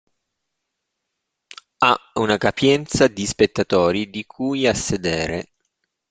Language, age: Italian, 40-49